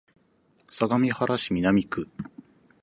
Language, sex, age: Japanese, male, 40-49